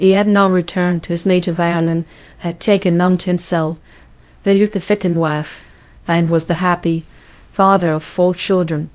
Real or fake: fake